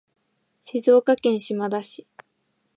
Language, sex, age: Japanese, female, 19-29